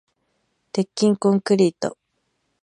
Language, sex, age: Japanese, female, 19-29